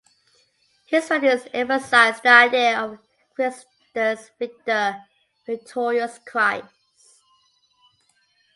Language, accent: English, Scottish English